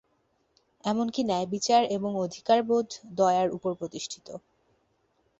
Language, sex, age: Bengali, female, 19-29